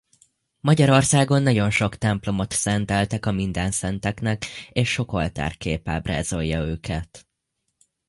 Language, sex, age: Hungarian, male, under 19